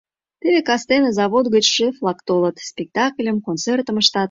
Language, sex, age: Mari, female, 30-39